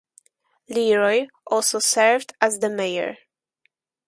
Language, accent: English, Slavic